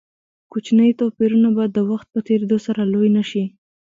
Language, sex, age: Pashto, female, 19-29